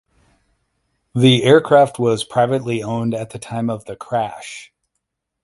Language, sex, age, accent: English, male, 40-49, United States English; Midwestern